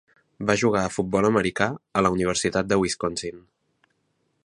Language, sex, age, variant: Catalan, male, 19-29, Central